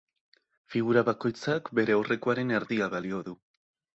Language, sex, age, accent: Basque, male, 19-29, Mendebalekoa (Araba, Bizkaia, Gipuzkoako mendebaleko herri batzuk)